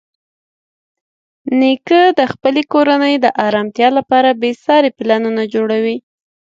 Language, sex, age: Pashto, female, 30-39